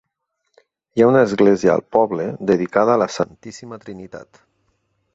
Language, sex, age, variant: Catalan, male, 40-49, Nord-Occidental